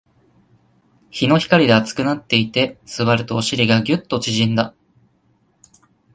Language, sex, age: Japanese, male, 19-29